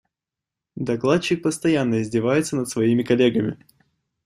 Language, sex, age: Russian, male, 19-29